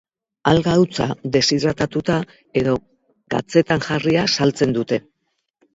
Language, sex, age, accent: Basque, female, 60-69, Mendebalekoa (Araba, Bizkaia, Gipuzkoako mendebaleko herri batzuk)